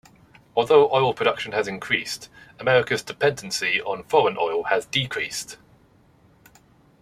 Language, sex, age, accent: English, male, 30-39, England English